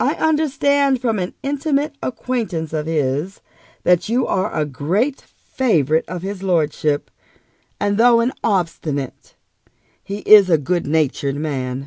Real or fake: real